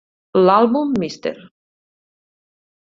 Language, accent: Catalan, Empordanès